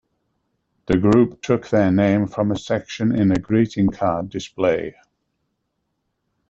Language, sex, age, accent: English, male, 70-79, England English